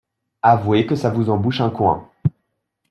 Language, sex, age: French, male, 19-29